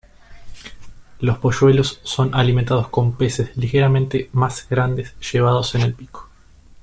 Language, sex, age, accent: Spanish, male, 19-29, Rioplatense: Argentina, Uruguay, este de Bolivia, Paraguay